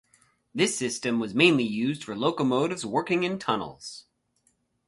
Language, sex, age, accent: English, male, 30-39, United States English